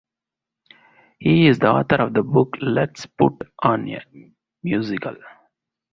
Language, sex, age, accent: English, male, 30-39, India and South Asia (India, Pakistan, Sri Lanka)